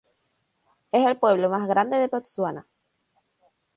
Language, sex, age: Spanish, female, 19-29